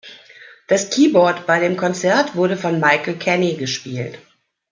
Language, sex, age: German, female, 50-59